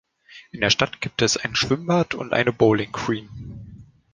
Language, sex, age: German, male, 19-29